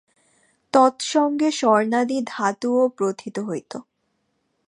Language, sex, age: Bengali, female, 19-29